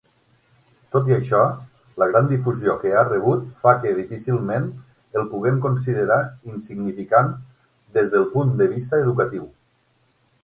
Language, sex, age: Catalan, male, 50-59